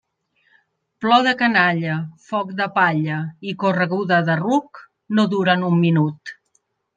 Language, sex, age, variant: Catalan, female, 50-59, Central